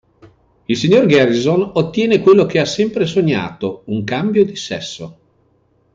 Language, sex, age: Italian, male, 60-69